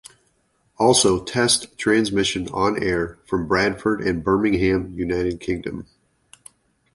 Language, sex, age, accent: English, male, 50-59, United States English